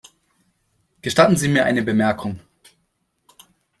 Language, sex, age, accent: German, male, 19-29, Deutschland Deutsch